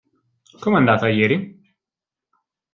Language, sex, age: Italian, male, 19-29